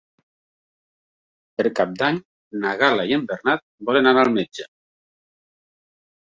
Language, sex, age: Catalan, male, 40-49